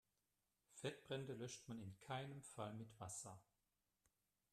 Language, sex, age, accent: German, male, 50-59, Deutschland Deutsch